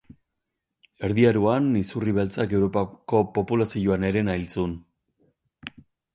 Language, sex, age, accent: Basque, male, 50-59, Erdialdekoa edo Nafarra (Gipuzkoa, Nafarroa)